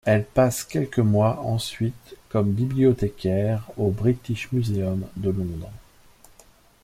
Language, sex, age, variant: French, male, 40-49, Français de métropole